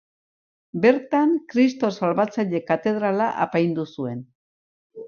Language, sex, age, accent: Basque, female, 70-79, Mendebalekoa (Araba, Bizkaia, Gipuzkoako mendebaleko herri batzuk)